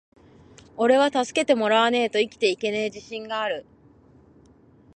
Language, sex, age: Japanese, female, 19-29